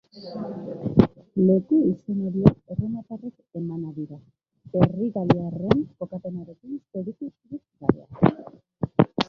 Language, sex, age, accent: Basque, female, 50-59, Mendebalekoa (Araba, Bizkaia, Gipuzkoako mendebaleko herri batzuk)